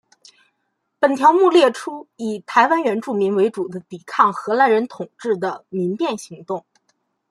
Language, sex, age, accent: Chinese, female, 19-29, 出生地：河北省